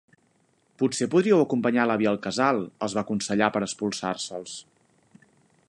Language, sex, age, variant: Catalan, male, 19-29, Central